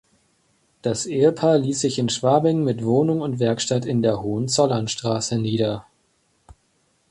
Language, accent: German, Deutschland Deutsch